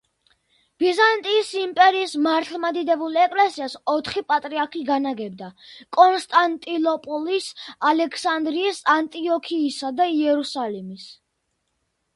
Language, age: Georgian, under 19